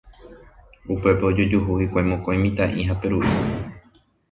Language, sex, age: Guarani, male, 19-29